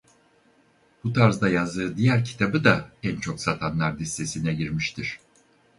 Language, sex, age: Turkish, male, 60-69